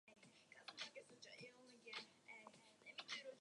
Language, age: English, under 19